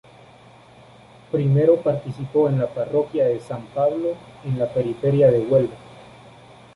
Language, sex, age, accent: Spanish, male, 19-29, América central